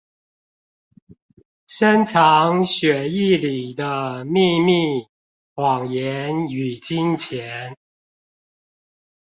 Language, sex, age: Chinese, male, 50-59